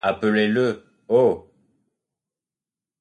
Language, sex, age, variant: French, male, 19-29, Français de métropole